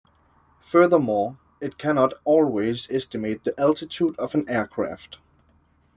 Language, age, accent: English, 19-29, England English